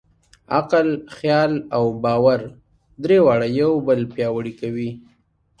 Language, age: Pashto, 19-29